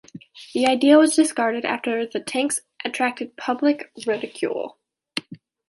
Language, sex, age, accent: English, female, 19-29, United States English